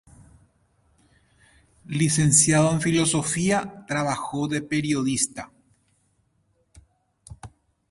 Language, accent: Spanish, Rioplatense: Argentina, Uruguay, este de Bolivia, Paraguay